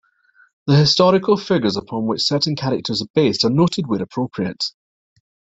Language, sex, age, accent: English, male, 40-49, Scottish English